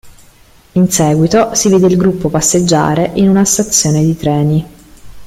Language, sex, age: Italian, female, 30-39